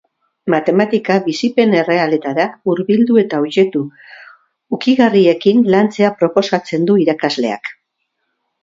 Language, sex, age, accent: Basque, female, 70-79, Mendebalekoa (Araba, Bizkaia, Gipuzkoako mendebaleko herri batzuk)